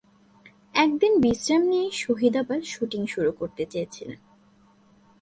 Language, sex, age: Bengali, female, 19-29